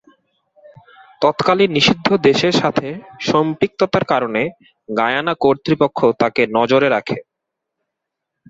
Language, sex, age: Bengali, male, 19-29